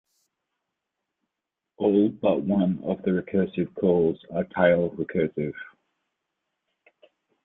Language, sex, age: English, male, 40-49